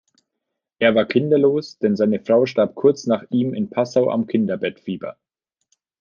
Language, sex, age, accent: German, male, 19-29, Deutschland Deutsch